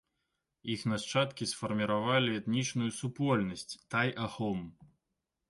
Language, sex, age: Belarusian, male, 19-29